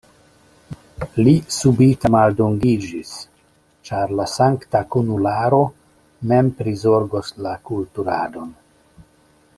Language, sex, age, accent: Esperanto, male, 50-59, Internacia